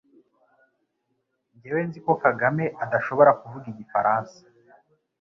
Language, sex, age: Kinyarwanda, male, 19-29